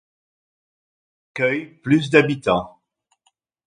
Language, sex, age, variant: French, male, 60-69, Français de métropole